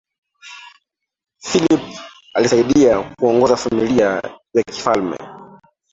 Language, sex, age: Swahili, male, 30-39